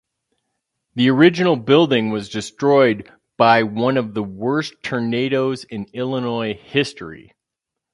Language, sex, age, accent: English, male, 50-59, United States English